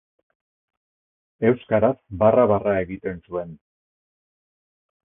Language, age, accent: Basque, 60-69, Erdialdekoa edo Nafarra (Gipuzkoa, Nafarroa)